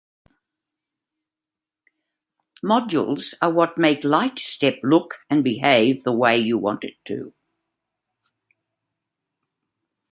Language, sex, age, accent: English, female, 80-89, Australian English